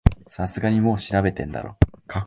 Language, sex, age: Japanese, male, 19-29